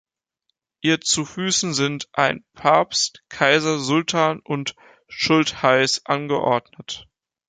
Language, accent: German, Deutschland Deutsch